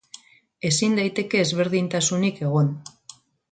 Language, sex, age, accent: Basque, female, 50-59, Erdialdekoa edo Nafarra (Gipuzkoa, Nafarroa)